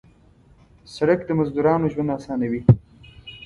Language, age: Pashto, 19-29